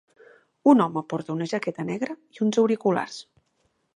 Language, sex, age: Catalan, female, 40-49